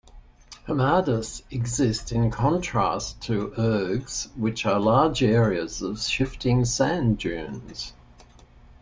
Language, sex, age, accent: English, male, 80-89, Australian English